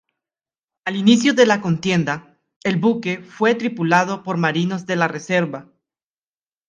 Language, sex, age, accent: Spanish, male, 19-29, América central